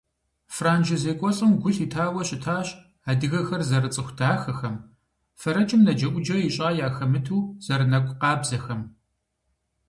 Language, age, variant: Kabardian, 40-49, Адыгэбзэ (Къэбэрдей, Кирил, псоми зэдай)